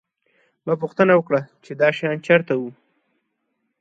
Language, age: Pashto, 19-29